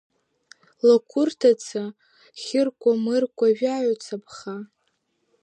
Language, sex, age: Abkhazian, female, under 19